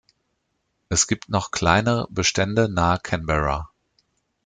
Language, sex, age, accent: German, male, 40-49, Deutschland Deutsch